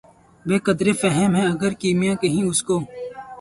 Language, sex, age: Urdu, male, 19-29